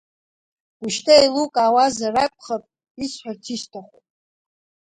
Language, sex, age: Abkhazian, female, 50-59